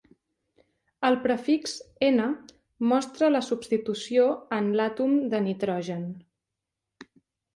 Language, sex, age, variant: Catalan, female, 19-29, Central